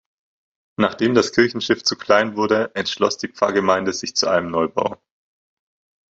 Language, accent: German, Deutschland Deutsch